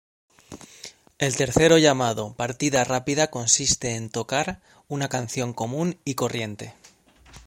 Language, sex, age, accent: Spanish, male, 30-39, España: Centro-Sur peninsular (Madrid, Toledo, Castilla-La Mancha)